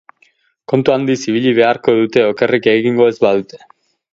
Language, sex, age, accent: Basque, male, 30-39, Erdialdekoa edo Nafarra (Gipuzkoa, Nafarroa)